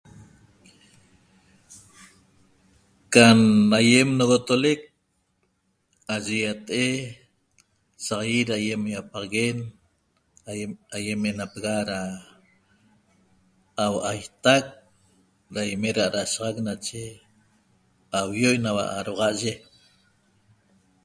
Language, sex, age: Toba, female, 50-59